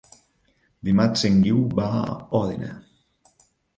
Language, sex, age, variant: Catalan, male, 40-49, Nord-Occidental